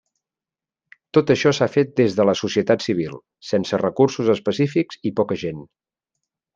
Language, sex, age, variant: Catalan, male, 40-49, Central